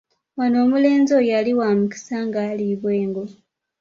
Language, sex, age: Ganda, female, 19-29